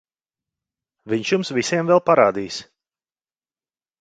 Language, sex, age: Latvian, male, 30-39